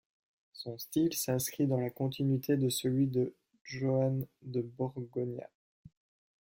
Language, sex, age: French, male, 19-29